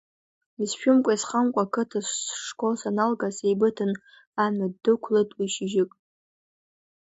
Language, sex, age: Abkhazian, female, 30-39